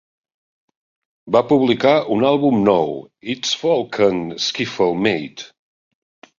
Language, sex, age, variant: Catalan, male, 50-59, Central